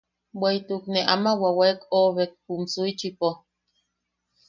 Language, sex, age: Yaqui, female, 30-39